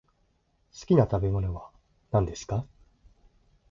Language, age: Japanese, 19-29